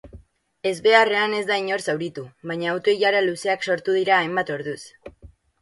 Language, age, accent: Basque, under 19, Batua